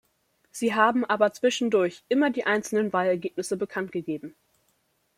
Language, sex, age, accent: German, female, under 19, Deutschland Deutsch